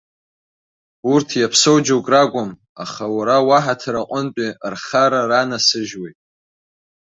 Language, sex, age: Abkhazian, male, under 19